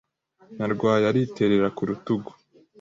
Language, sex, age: Kinyarwanda, male, 40-49